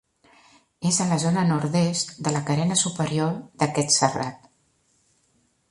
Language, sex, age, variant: Catalan, female, 50-59, Central